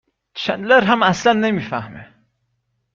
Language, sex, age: Persian, male, 19-29